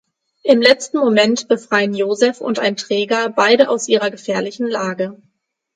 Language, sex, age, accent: German, female, 19-29, Deutschland Deutsch; Hochdeutsch